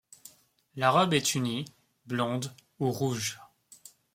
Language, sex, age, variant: French, male, 19-29, Français de métropole